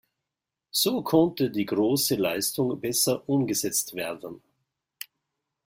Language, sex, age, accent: German, male, 50-59, Schweizerdeutsch